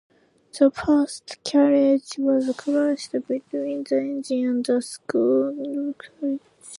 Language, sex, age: English, female, under 19